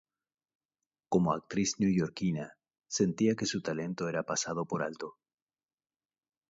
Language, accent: Spanish, Rioplatense: Argentina, Uruguay, este de Bolivia, Paraguay